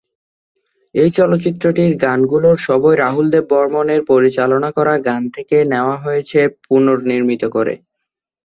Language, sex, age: Bengali, male, 19-29